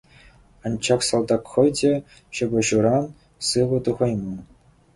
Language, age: Chuvash, 19-29